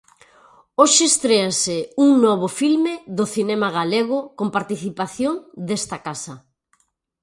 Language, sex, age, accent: Galician, female, 40-49, Atlántico (seseo e gheada)